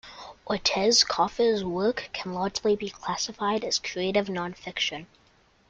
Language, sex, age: English, male, under 19